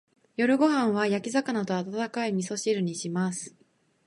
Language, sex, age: Japanese, female, 19-29